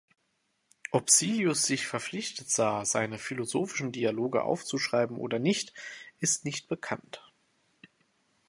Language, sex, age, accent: German, male, 30-39, Deutschland Deutsch